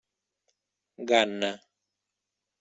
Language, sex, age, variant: Catalan, male, 30-39, Central